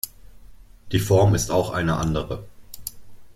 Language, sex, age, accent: German, male, 40-49, Deutschland Deutsch